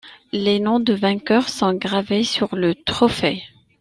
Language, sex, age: French, female, 19-29